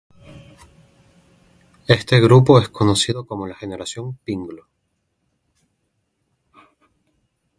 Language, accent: Spanish, España: Islas Canarias